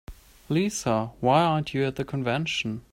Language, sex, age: English, male, 19-29